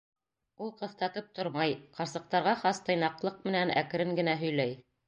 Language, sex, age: Bashkir, female, 40-49